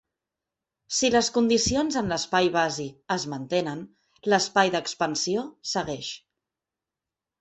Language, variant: Catalan, Central